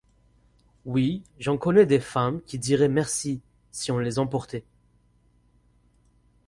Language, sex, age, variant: French, male, 19-29, Français du nord de l'Afrique